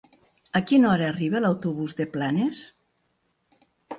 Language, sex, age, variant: Catalan, female, 60-69, Central